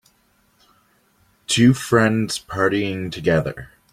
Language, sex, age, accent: English, male, 30-39, United States English